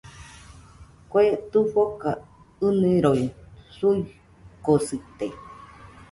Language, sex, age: Nüpode Huitoto, female, 40-49